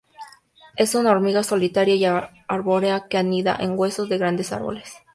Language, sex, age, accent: Spanish, female, under 19, México